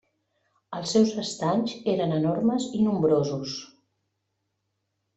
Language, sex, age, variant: Catalan, female, 40-49, Central